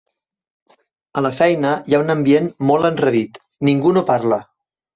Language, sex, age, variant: Catalan, male, 30-39, Central